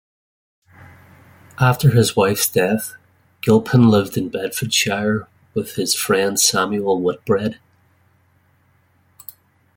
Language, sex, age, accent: English, male, 30-39, Irish English